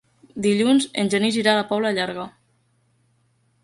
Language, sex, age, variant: Catalan, female, 19-29, Nord-Occidental